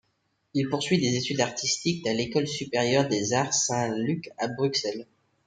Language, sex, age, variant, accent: French, male, 19-29, Français des départements et régions d'outre-mer, Français de Guadeloupe